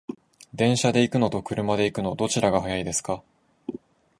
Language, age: Japanese, under 19